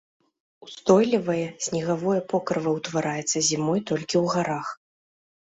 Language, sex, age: Belarusian, female, 19-29